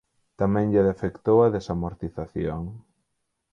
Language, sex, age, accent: Galician, male, 30-39, Atlántico (seseo e gheada)